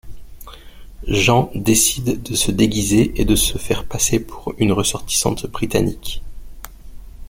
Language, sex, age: French, male, 50-59